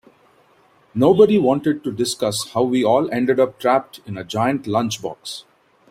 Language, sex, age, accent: English, male, 40-49, India and South Asia (India, Pakistan, Sri Lanka)